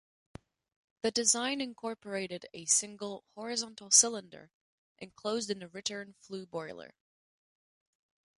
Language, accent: English, United States English